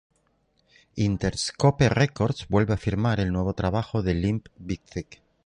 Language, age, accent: Spanish, 50-59, España: Norte peninsular (Asturias, Castilla y León, Cantabria, País Vasco, Navarra, Aragón, La Rioja, Guadalajara, Cuenca)